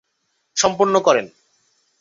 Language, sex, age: Bengali, male, 19-29